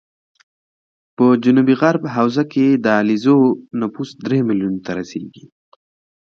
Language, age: Pashto, 19-29